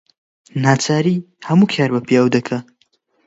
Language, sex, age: Central Kurdish, male, under 19